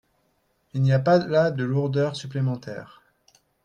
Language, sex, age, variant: French, male, 19-29, Français de métropole